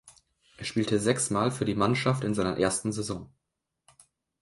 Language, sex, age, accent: German, male, under 19, Deutschland Deutsch